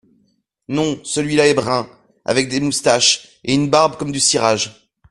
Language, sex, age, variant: French, male, 19-29, Français de métropole